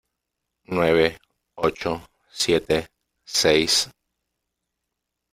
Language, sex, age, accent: Spanish, male, 40-49, Andino-Pacífico: Colombia, Perú, Ecuador, oeste de Bolivia y Venezuela andina